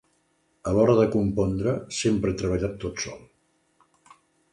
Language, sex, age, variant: Catalan, male, 70-79, Central